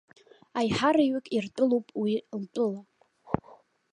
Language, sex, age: Abkhazian, female, under 19